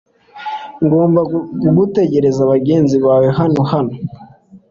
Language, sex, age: Kinyarwanda, male, 19-29